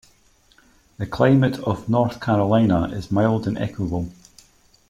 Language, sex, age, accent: English, male, 50-59, Scottish English